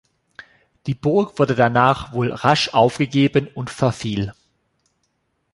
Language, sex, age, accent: German, male, 40-49, Deutschland Deutsch